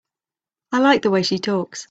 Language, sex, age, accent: English, female, 30-39, England English